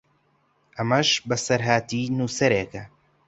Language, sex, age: Central Kurdish, male, 19-29